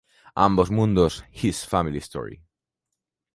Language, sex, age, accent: Spanish, male, under 19, España: Norte peninsular (Asturias, Castilla y León, Cantabria, País Vasco, Navarra, Aragón, La Rioja, Guadalajara, Cuenca)